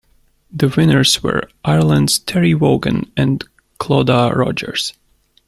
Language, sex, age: English, male, 19-29